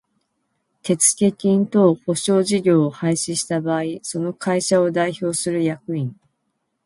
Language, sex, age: Japanese, female, 50-59